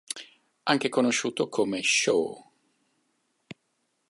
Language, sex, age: Italian, male, 50-59